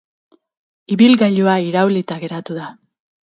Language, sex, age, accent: Basque, female, 30-39, Mendebalekoa (Araba, Bizkaia, Gipuzkoako mendebaleko herri batzuk)